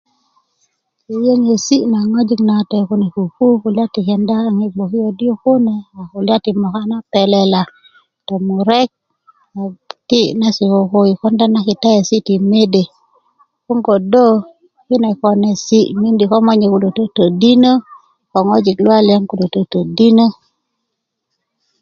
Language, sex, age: Kuku, female, 40-49